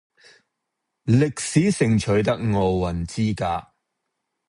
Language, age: Cantonese, 40-49